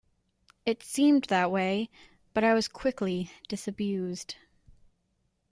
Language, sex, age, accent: English, female, 19-29, United States English